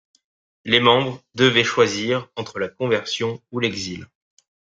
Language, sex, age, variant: French, male, 19-29, Français de métropole